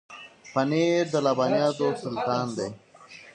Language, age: Pashto, 19-29